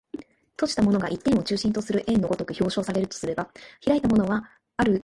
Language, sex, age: Japanese, male, 19-29